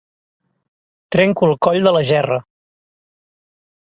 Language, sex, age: Catalan, male, 40-49